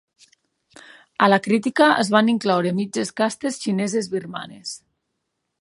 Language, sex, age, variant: Catalan, female, 30-39, Central